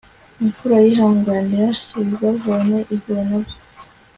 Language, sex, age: Kinyarwanda, female, 19-29